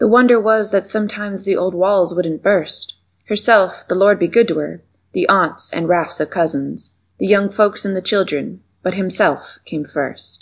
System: none